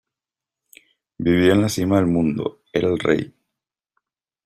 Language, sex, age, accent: Spanish, male, 19-29, Caribe: Cuba, Venezuela, Puerto Rico, República Dominicana, Panamá, Colombia caribeña, México caribeño, Costa del golfo de México